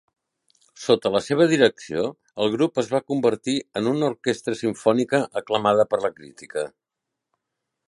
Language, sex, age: Catalan, male, 60-69